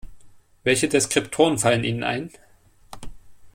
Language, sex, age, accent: German, male, 19-29, Deutschland Deutsch